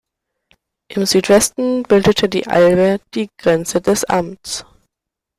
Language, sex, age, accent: German, male, under 19, Deutschland Deutsch